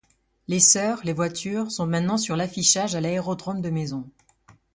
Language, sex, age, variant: French, female, 30-39, Français de métropole